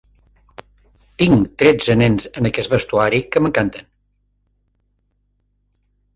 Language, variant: Catalan, Central